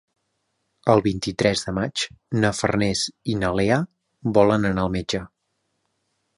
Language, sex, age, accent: Catalan, male, 30-39, central; septentrional